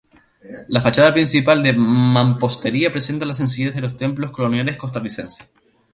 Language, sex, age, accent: Spanish, male, 19-29, España: Islas Canarias